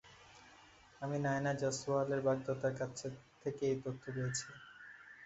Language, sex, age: Bengali, male, 19-29